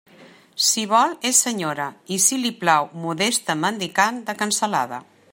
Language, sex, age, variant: Catalan, female, 60-69, Central